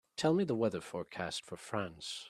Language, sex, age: English, male, 19-29